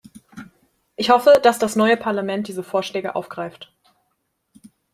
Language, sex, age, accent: German, female, 19-29, Deutschland Deutsch